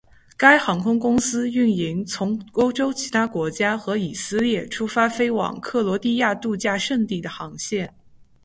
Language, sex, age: Chinese, female, 19-29